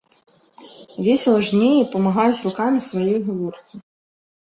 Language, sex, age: Belarusian, female, 19-29